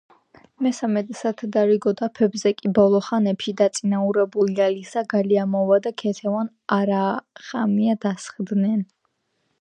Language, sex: Georgian, female